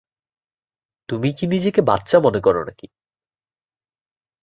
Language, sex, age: Bengali, male, under 19